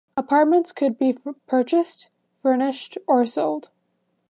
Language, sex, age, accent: English, female, under 19, United States English